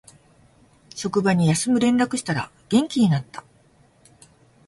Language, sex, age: Japanese, female, 60-69